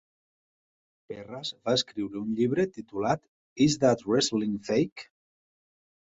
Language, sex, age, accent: Catalan, male, 50-59, valencià